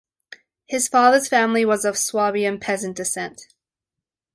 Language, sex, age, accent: English, female, 19-29, Australian English